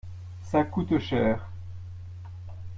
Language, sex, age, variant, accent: French, male, 70-79, Français d'Europe, Français de Belgique